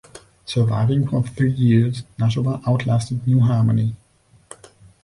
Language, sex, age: English, male, 30-39